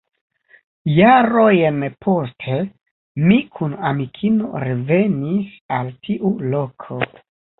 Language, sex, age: Esperanto, male, 30-39